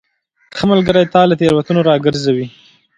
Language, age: Pashto, 19-29